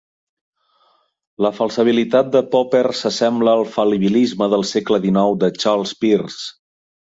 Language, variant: Catalan, Central